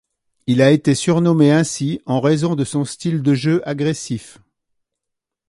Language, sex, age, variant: French, male, 60-69, Français de métropole